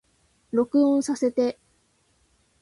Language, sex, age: Japanese, female, 19-29